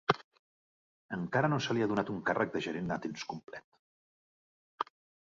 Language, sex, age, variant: Catalan, male, 50-59, Central